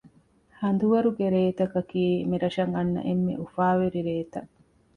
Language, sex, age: Divehi, female, 40-49